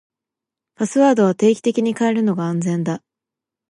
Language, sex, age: Japanese, female, 19-29